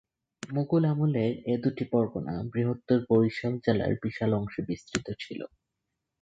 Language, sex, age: Bengali, male, 19-29